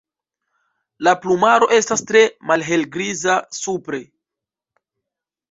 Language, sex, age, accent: Esperanto, male, 19-29, Internacia